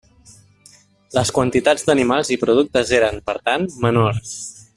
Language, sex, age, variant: Catalan, male, 30-39, Central